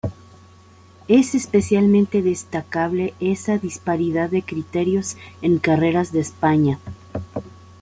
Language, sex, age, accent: Spanish, female, 30-39, México